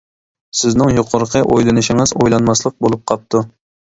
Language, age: Uyghur, 19-29